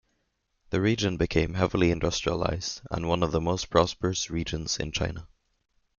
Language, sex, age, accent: English, male, 19-29, United States English